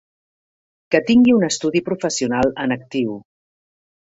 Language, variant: Catalan, Central